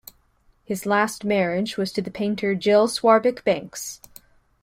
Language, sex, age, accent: English, female, 19-29, United States English